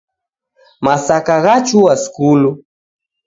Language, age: Taita, 19-29